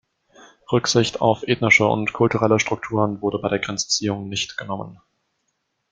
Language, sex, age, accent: German, male, 19-29, Deutschland Deutsch